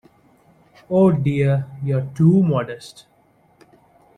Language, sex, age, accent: English, male, 19-29, India and South Asia (India, Pakistan, Sri Lanka)